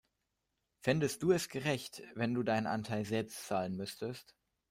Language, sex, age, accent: German, male, under 19, Deutschland Deutsch